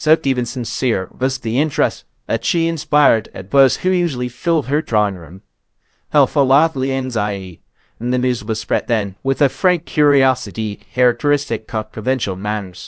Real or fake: fake